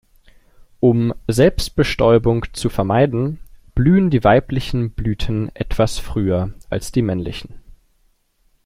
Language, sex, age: German, male, 19-29